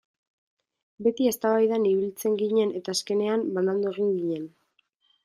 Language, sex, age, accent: Basque, female, 19-29, Mendebalekoa (Araba, Bizkaia, Gipuzkoako mendebaleko herri batzuk)